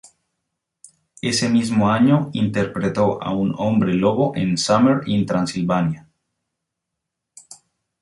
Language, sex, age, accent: Spanish, male, 19-29, Andino-Pacífico: Colombia, Perú, Ecuador, oeste de Bolivia y Venezuela andina